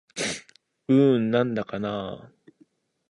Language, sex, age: Japanese, male, 19-29